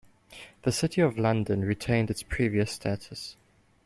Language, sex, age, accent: English, male, 19-29, Southern African (South Africa, Zimbabwe, Namibia)